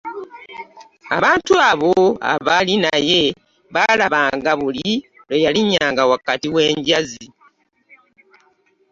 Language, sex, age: Ganda, female, 50-59